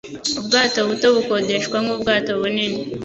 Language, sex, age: Kinyarwanda, female, 30-39